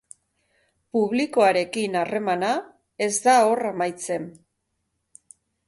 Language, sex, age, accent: Basque, female, 40-49, Mendebalekoa (Araba, Bizkaia, Gipuzkoako mendebaleko herri batzuk)